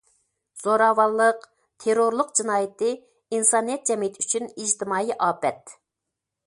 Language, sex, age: Uyghur, female, 40-49